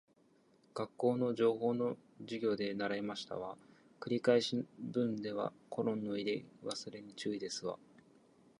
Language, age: Japanese, 19-29